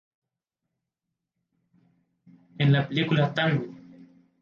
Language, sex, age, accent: Spanish, male, 19-29, América central